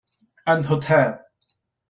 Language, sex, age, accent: English, male, 19-29, United States English